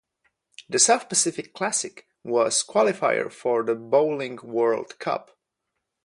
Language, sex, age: English, male, 30-39